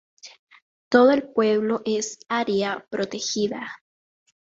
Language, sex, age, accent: Spanish, female, 19-29, Caribe: Cuba, Venezuela, Puerto Rico, República Dominicana, Panamá, Colombia caribeña, México caribeño, Costa del golfo de México